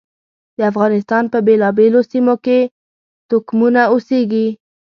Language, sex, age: Pashto, female, 19-29